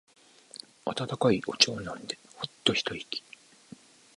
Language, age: Japanese, 50-59